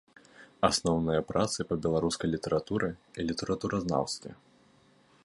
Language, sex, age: Belarusian, male, 19-29